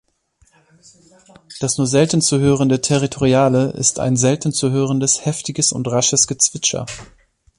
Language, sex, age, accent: German, male, 30-39, Deutschland Deutsch